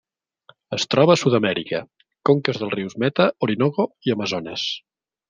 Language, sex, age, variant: Catalan, male, 40-49, Central